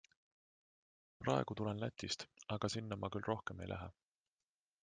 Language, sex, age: Estonian, male, 30-39